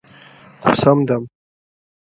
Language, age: Pashto, 19-29